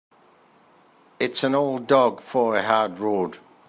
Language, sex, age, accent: English, male, 70-79, Welsh English